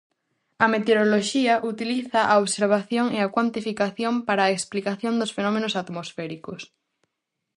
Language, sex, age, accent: Galician, female, 19-29, Normativo (estándar)